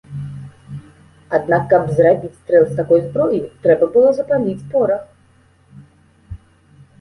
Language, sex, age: Belarusian, female, 19-29